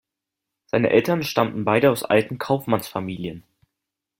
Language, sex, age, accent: German, male, 19-29, Deutschland Deutsch